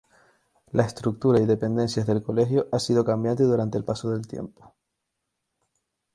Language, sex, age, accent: Spanish, male, 19-29, España: Islas Canarias